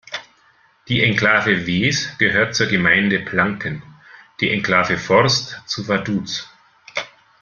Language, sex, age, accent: German, male, 40-49, Deutschland Deutsch